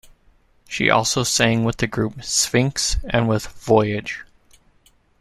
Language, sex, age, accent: English, male, 30-39, United States English